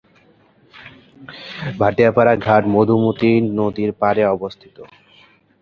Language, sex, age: Bengali, male, under 19